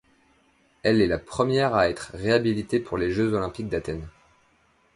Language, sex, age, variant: French, male, 19-29, Français de métropole